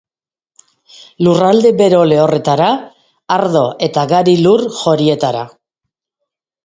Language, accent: Basque, Mendebalekoa (Araba, Bizkaia, Gipuzkoako mendebaleko herri batzuk)